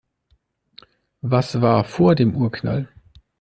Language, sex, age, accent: German, male, 30-39, Deutschland Deutsch